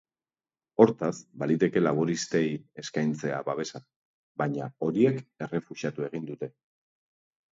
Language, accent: Basque, Erdialdekoa edo Nafarra (Gipuzkoa, Nafarroa)